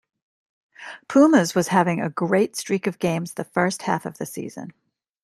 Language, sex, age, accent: English, female, 50-59, United States English